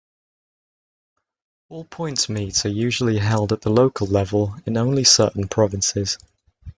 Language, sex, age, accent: English, male, under 19, England English